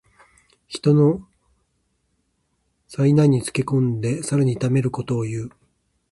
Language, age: Japanese, 50-59